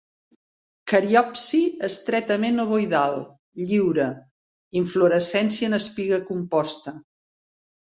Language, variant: Catalan, Central